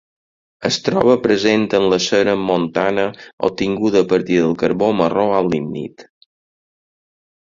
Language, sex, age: Catalan, male, 50-59